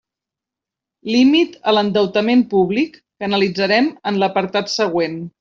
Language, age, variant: Catalan, 40-49, Central